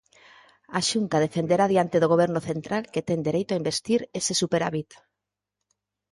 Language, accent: Galician, Normativo (estándar)